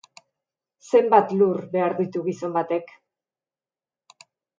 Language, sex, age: Basque, female, 40-49